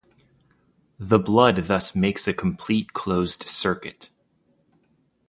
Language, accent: English, United States English